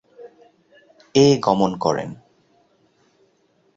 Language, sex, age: Bengali, male, 30-39